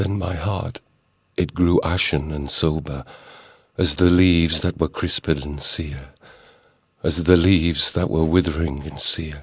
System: none